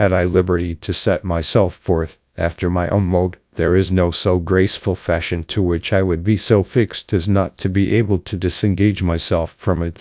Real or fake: fake